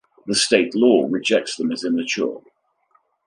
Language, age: English, 60-69